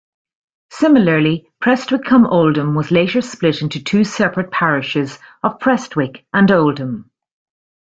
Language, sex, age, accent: English, female, 40-49, Irish English